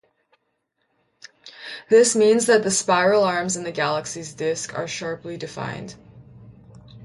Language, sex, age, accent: English, female, 19-29, Canadian English